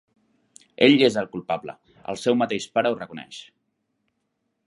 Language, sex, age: Catalan, male, 19-29